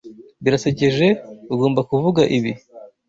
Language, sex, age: Kinyarwanda, male, 19-29